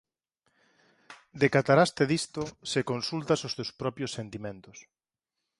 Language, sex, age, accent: Galician, male, 40-49, Normativo (estándar)